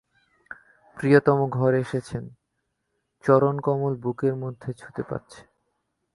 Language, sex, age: Bengali, male, 19-29